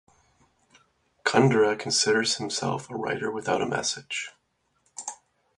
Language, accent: English, Canadian English